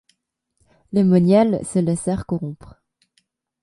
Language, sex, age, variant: French, female, 19-29, Français de métropole